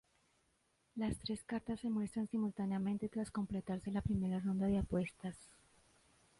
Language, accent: Spanish, Andino-Pacífico: Colombia, Perú, Ecuador, oeste de Bolivia y Venezuela andina